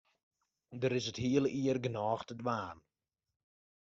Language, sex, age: Western Frisian, male, 19-29